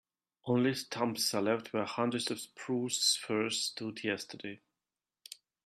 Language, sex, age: English, male, 40-49